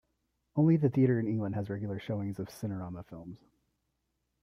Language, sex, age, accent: English, male, 30-39, United States English